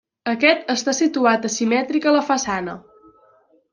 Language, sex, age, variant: Catalan, female, under 19, Central